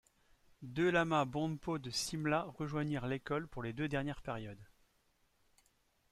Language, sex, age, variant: French, male, 40-49, Français de métropole